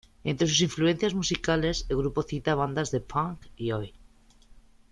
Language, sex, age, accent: Spanish, male, 30-39, España: Centro-Sur peninsular (Madrid, Toledo, Castilla-La Mancha)